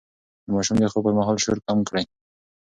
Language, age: Pashto, 19-29